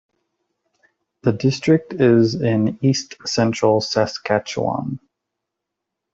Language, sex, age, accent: English, male, 30-39, United States English